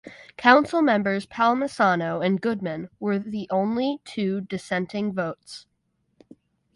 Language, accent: English, United States English